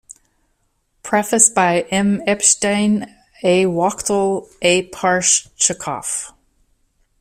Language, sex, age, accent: English, female, 50-59, United States English